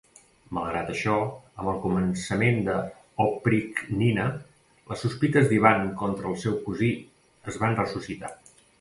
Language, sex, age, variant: Catalan, male, 40-49, Nord-Occidental